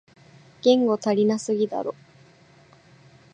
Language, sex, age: Japanese, female, 19-29